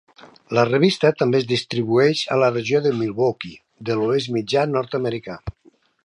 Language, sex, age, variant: Catalan, male, 60-69, Nord-Occidental